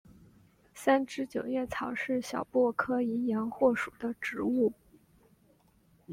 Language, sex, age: Chinese, female, 19-29